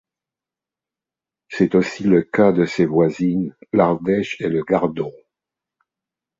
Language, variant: French, Français de métropole